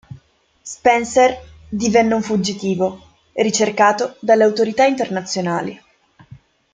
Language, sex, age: Italian, female, 19-29